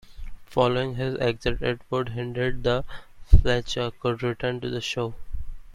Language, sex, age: English, male, 19-29